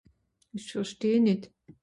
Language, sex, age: Swiss German, female, 60-69